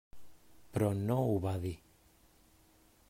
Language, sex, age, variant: Catalan, male, 30-39, Central